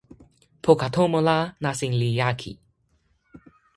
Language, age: Toki Pona, under 19